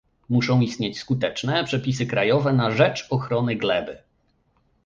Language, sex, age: Polish, male, 30-39